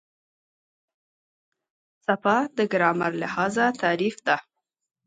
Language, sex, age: Pashto, female, 19-29